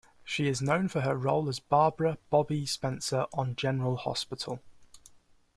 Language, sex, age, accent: English, male, under 19, England English